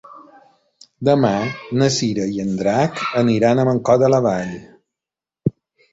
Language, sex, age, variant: Catalan, male, 50-59, Balear